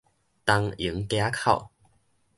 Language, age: Min Nan Chinese, 19-29